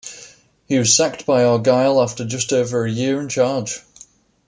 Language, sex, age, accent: English, male, 19-29, England English